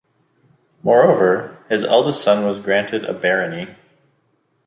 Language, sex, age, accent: English, male, 30-39, Canadian English